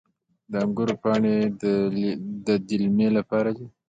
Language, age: Pashto, 19-29